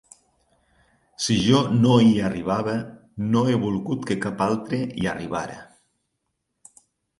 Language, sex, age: Catalan, male, 40-49